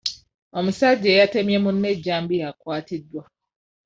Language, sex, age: Ganda, female, 19-29